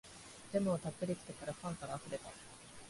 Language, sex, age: Japanese, female, 19-29